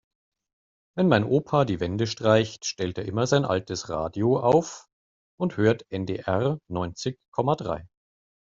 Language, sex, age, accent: German, male, 40-49, Deutschland Deutsch